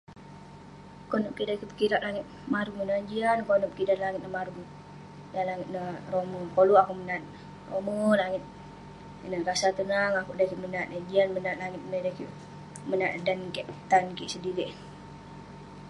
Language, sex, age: Western Penan, female, under 19